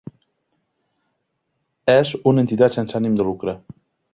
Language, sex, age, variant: Catalan, male, 30-39, Central